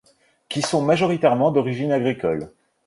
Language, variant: French, Français de métropole